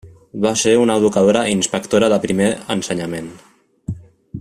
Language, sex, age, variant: Catalan, male, 30-39, Central